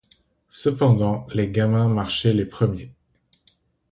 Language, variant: French, Français d'Europe